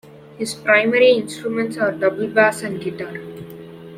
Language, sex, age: English, male, under 19